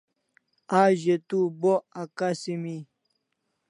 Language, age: Kalasha, 19-29